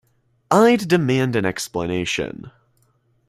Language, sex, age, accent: English, male, under 19, United States English